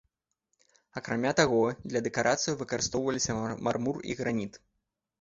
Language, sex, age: Belarusian, male, 30-39